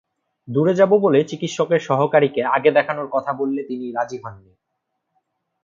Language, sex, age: Bengali, male, 19-29